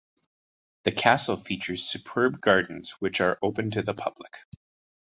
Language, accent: English, Canadian English